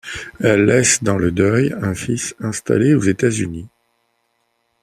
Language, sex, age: French, male, 50-59